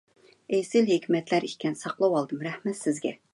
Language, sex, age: Uyghur, female, 30-39